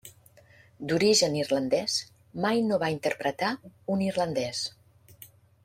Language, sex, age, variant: Catalan, female, 50-59, Central